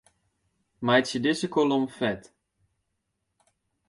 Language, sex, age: Western Frisian, male, 19-29